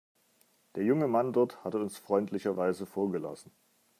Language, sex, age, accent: German, male, 40-49, Deutschland Deutsch